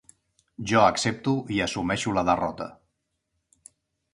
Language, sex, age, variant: Catalan, male, 40-49, Central